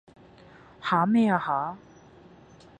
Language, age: Cantonese, 19-29